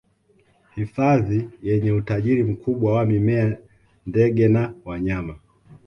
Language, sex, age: Swahili, male, 19-29